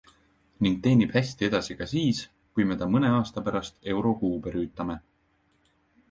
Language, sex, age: Estonian, male, 19-29